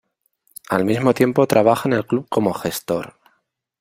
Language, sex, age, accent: Spanish, male, 30-39, España: Centro-Sur peninsular (Madrid, Toledo, Castilla-La Mancha)